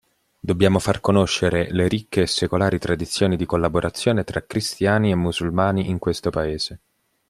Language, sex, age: Italian, male, 30-39